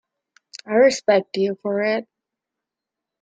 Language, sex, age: English, female, 19-29